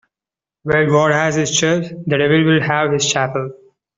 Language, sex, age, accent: English, male, 19-29, India and South Asia (India, Pakistan, Sri Lanka)